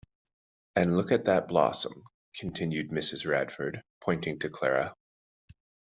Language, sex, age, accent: English, male, 19-29, Canadian English